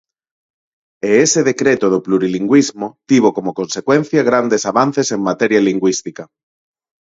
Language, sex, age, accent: Galician, male, 30-39, Neofalante